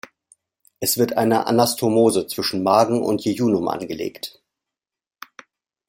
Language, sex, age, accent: German, male, 50-59, Deutschland Deutsch